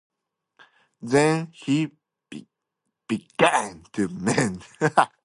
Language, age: English, 19-29